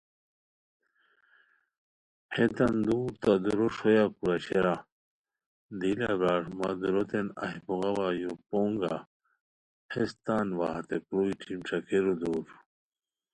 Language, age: Khowar, 40-49